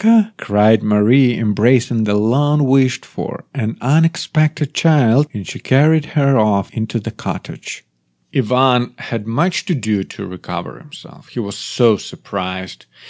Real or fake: real